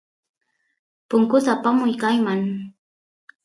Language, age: Santiago del Estero Quichua, 30-39